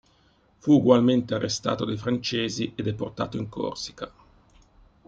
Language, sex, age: Italian, male, 50-59